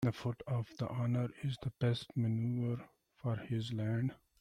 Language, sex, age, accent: English, male, 30-39, India and South Asia (India, Pakistan, Sri Lanka)